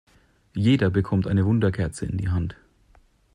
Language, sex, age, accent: German, male, 19-29, Deutschland Deutsch